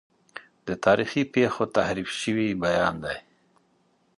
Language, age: Pashto, 50-59